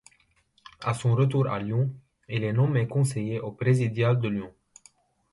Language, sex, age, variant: French, male, 19-29, Français de métropole